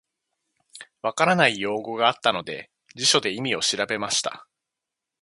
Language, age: Japanese, 30-39